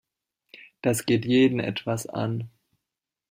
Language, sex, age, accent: German, female, 19-29, Deutschland Deutsch